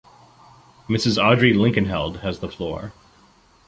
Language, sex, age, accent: English, male, 30-39, United States English